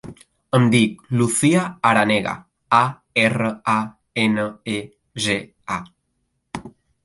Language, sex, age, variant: Catalan, male, under 19, Balear